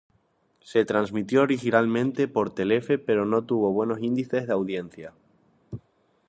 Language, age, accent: Spanish, 19-29, España: Islas Canarias